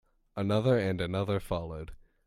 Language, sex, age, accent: English, male, under 19, United States English